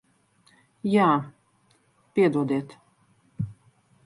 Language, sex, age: Latvian, female, 30-39